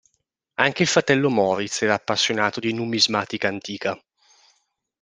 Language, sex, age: Italian, male, 19-29